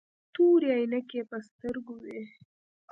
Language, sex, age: Pashto, female, under 19